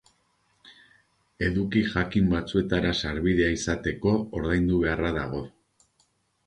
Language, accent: Basque, Erdialdekoa edo Nafarra (Gipuzkoa, Nafarroa)